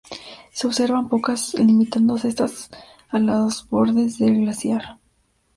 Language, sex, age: Spanish, female, under 19